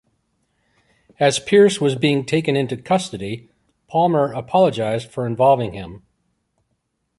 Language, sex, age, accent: English, male, 60-69, United States English